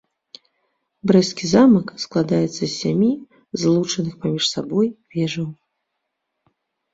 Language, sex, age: Belarusian, female, 30-39